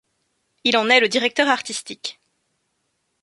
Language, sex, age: French, female, 19-29